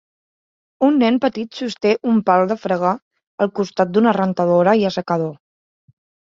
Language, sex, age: Catalan, female, 19-29